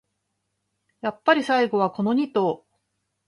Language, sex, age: Japanese, female, 50-59